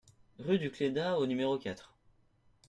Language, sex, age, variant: French, male, under 19, Français de métropole